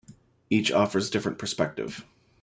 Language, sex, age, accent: English, male, 30-39, United States English